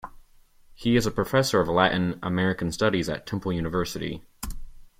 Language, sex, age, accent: English, male, 19-29, United States English